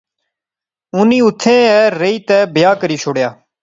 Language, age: Pahari-Potwari, 19-29